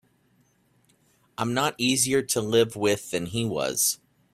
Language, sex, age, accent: English, male, 30-39, United States English